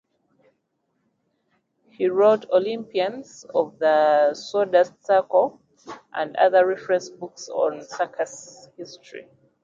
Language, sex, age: English, female, 30-39